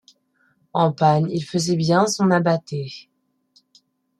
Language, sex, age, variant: French, female, 19-29, Français de métropole